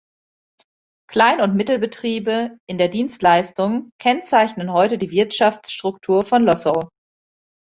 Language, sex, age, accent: German, female, 40-49, Deutschland Deutsch